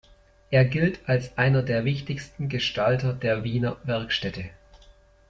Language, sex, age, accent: German, male, 30-39, Deutschland Deutsch